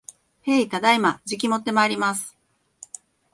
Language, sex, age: Japanese, female, 50-59